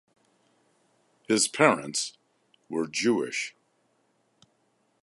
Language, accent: English, United States English